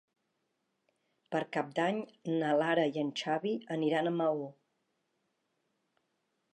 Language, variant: Catalan, Central